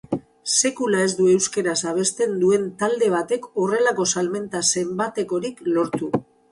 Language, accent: Basque, Mendebalekoa (Araba, Bizkaia, Gipuzkoako mendebaleko herri batzuk)